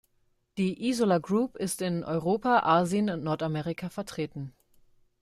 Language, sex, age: German, female, 19-29